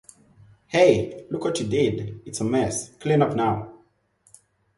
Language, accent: English, Kenyan